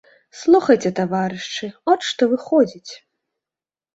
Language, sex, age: Belarusian, female, 30-39